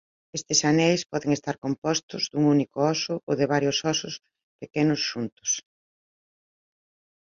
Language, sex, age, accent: Galician, female, 50-59, Normativo (estándar)